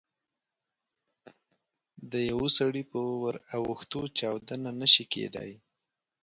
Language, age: Pashto, 19-29